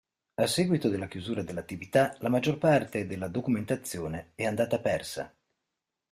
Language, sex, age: Italian, male, 40-49